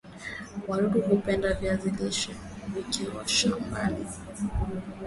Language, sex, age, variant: Swahili, female, 19-29, Kiswahili Sanifu (EA)